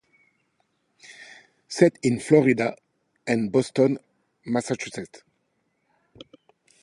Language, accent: English, French